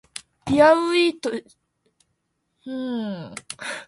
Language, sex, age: Japanese, female, 19-29